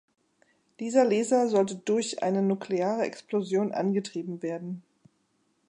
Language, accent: German, Deutschland Deutsch